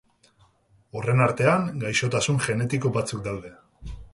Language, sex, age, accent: Basque, male, 40-49, Mendebalekoa (Araba, Bizkaia, Gipuzkoako mendebaleko herri batzuk)